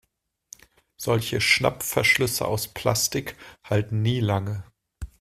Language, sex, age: German, male, 40-49